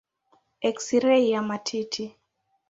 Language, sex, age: Swahili, female, 19-29